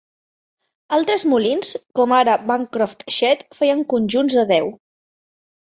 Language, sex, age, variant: Catalan, female, 19-29, Central